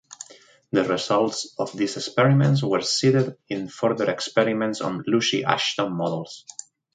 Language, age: English, 30-39